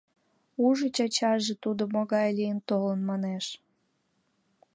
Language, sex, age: Mari, female, 19-29